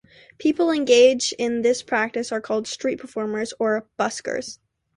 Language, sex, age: English, female, under 19